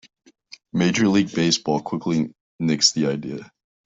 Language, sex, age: English, male, 19-29